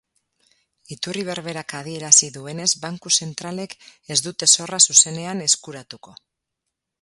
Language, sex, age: Basque, female, 30-39